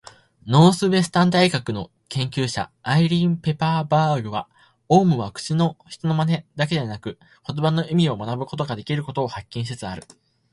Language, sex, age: Japanese, male, 19-29